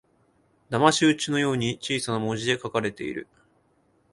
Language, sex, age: Japanese, male, 19-29